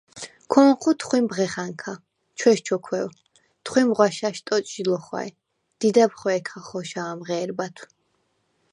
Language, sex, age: Svan, female, 19-29